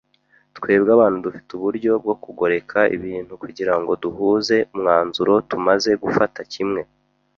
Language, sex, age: Kinyarwanda, male, 19-29